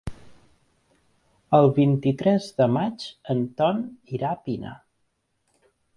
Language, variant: Catalan, Central